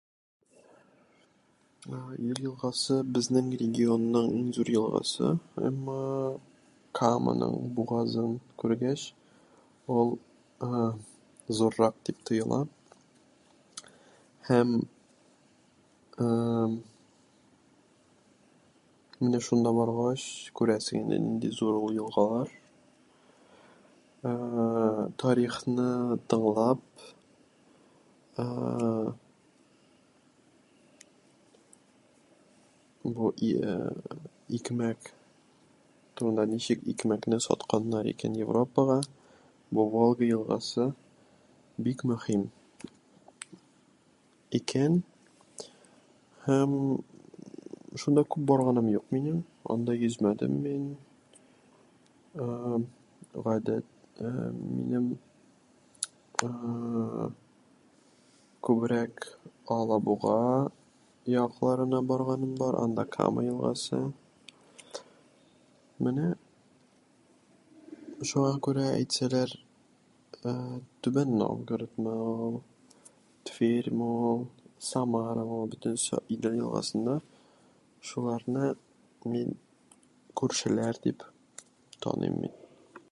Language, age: Tatar, 30-39